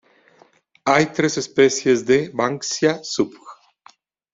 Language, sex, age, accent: Spanish, male, 40-49, México